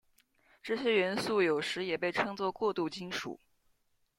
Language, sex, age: Chinese, female, 19-29